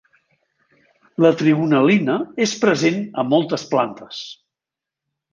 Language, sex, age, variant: Catalan, male, 60-69, Central